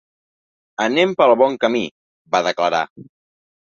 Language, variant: Catalan, Central